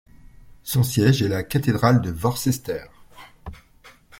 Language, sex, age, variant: French, male, 40-49, Français de métropole